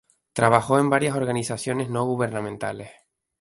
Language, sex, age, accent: Spanish, male, 19-29, España: Islas Canarias